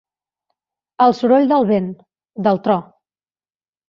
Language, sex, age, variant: Catalan, female, 40-49, Central